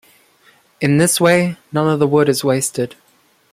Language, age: English, under 19